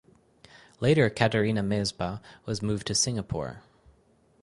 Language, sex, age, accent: English, male, 30-39, United States English